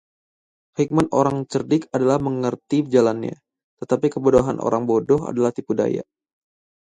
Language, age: Indonesian, 19-29